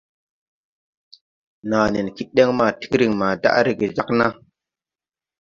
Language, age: Tupuri, 19-29